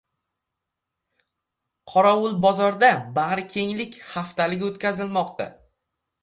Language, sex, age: Uzbek, male, 19-29